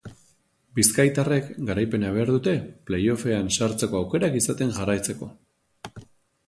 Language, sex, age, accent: Basque, male, 30-39, Erdialdekoa edo Nafarra (Gipuzkoa, Nafarroa)